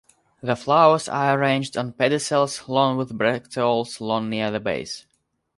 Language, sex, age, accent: English, male, 19-29, Russian; Slavic